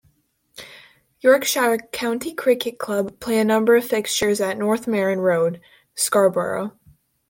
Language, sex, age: English, female, under 19